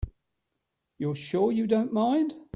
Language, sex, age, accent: English, male, 60-69, England English